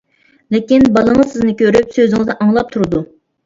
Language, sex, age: Uyghur, female, 19-29